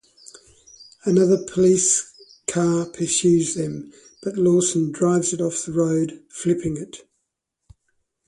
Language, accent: English, Australian English